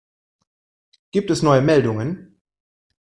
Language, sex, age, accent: German, male, 40-49, Deutschland Deutsch